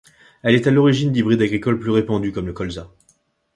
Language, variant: French, Français de métropole